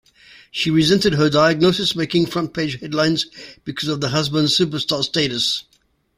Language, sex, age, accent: English, male, 60-69, England English